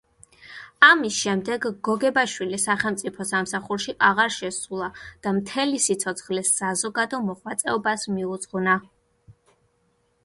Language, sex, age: Georgian, female, 19-29